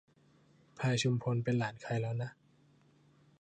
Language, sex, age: Thai, male, under 19